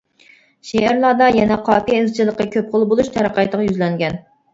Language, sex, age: Uyghur, female, 19-29